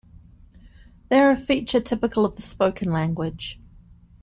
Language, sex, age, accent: English, female, 30-39, New Zealand English